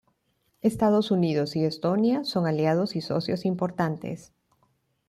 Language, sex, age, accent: Spanish, female, 60-69, Andino-Pacífico: Colombia, Perú, Ecuador, oeste de Bolivia y Venezuela andina